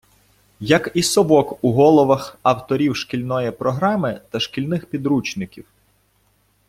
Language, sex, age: Ukrainian, male, 40-49